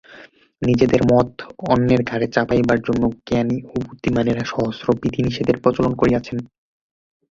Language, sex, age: Bengali, male, 19-29